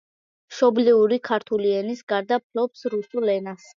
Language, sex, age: Georgian, female, under 19